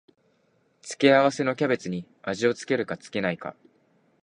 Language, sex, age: Japanese, male, 19-29